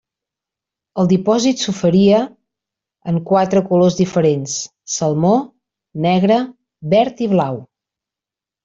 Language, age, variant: Catalan, 40-49, Central